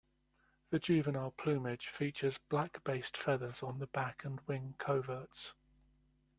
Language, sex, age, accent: English, male, 50-59, England English